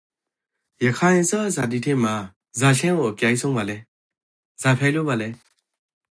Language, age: Rakhine, 30-39